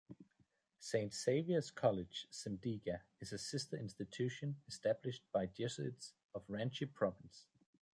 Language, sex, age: English, male, 19-29